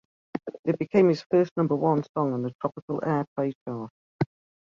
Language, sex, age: English, male, 50-59